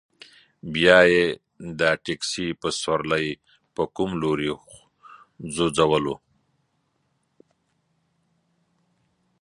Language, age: Pashto, 40-49